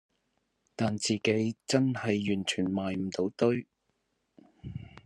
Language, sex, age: Cantonese, male, 50-59